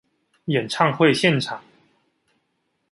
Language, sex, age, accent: Chinese, male, 19-29, 出生地：臺北市